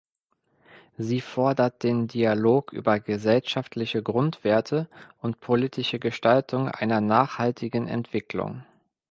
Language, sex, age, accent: German, male, 30-39, Deutschland Deutsch